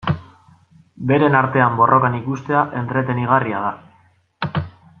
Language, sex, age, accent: Basque, male, 19-29, Mendebalekoa (Araba, Bizkaia, Gipuzkoako mendebaleko herri batzuk)